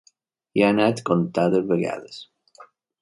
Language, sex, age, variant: Catalan, male, 50-59, Balear